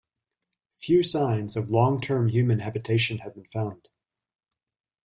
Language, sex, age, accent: English, male, 30-39, United States English